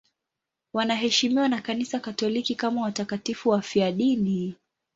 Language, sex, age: Swahili, female, 19-29